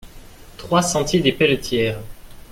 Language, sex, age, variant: French, male, 19-29, Français de métropole